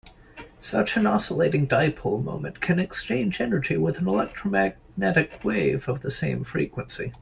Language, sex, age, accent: English, male, 19-29, United States English